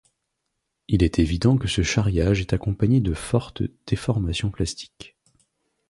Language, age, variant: French, 30-39, Français de métropole